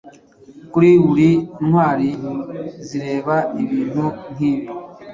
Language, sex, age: Kinyarwanda, male, 40-49